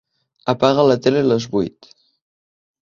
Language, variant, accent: Catalan, Central, central